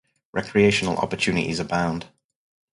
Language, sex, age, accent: English, male, 30-39, England English